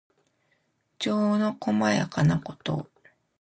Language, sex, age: Japanese, female, 40-49